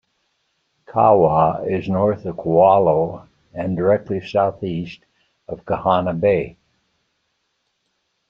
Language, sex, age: English, male, 80-89